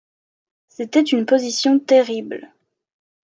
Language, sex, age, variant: French, female, 19-29, Français de métropole